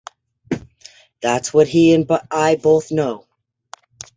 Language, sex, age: English, female, 40-49